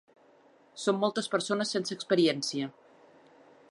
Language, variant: Catalan, Central